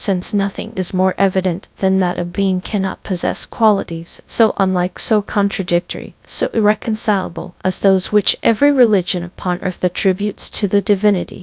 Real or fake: fake